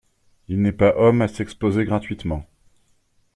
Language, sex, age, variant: French, male, 30-39, Français de métropole